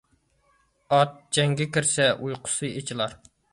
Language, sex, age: Uyghur, male, 19-29